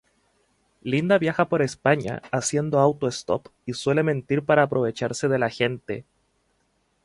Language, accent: Spanish, Chileno: Chile, Cuyo